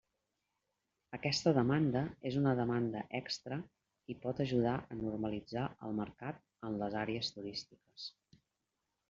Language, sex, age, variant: Catalan, female, 40-49, Central